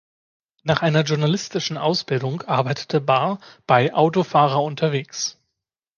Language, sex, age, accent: German, male, 19-29, Deutschland Deutsch